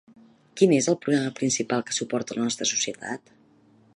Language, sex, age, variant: Catalan, female, 40-49, Central